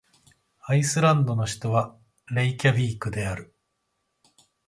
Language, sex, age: Japanese, male, 30-39